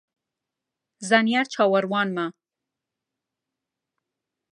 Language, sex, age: Central Kurdish, female, 30-39